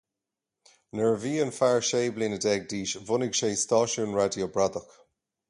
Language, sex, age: Irish, male, 40-49